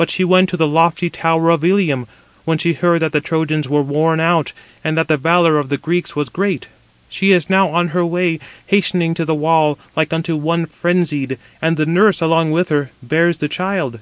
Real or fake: real